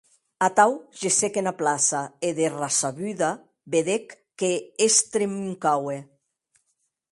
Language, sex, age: Occitan, female, 60-69